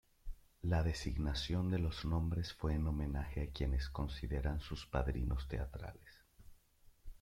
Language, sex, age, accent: Spanish, male, 40-49, Caribe: Cuba, Venezuela, Puerto Rico, República Dominicana, Panamá, Colombia caribeña, México caribeño, Costa del golfo de México